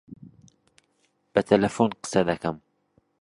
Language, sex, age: Central Kurdish, male, 30-39